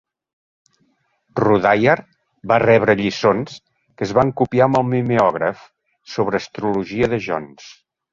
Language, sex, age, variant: Catalan, male, 50-59, Central